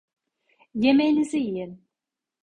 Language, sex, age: Turkish, female, 40-49